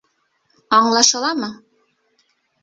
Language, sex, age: Bashkir, female, 30-39